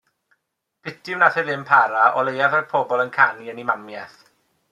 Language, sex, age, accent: Welsh, male, 19-29, Y Deyrnas Unedig Cymraeg